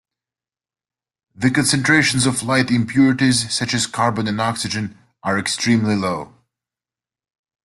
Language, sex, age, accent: English, male, 30-39, United States English